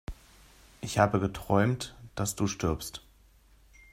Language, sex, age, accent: German, male, 40-49, Deutschland Deutsch